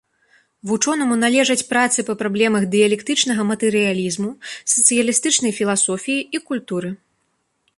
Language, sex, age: Belarusian, female, 19-29